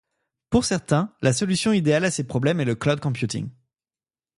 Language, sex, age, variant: French, male, 19-29, Français de métropole